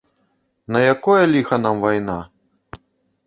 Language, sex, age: Belarusian, male, 40-49